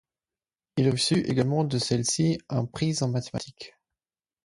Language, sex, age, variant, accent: French, male, 19-29, Français d'Europe, Français d’Allemagne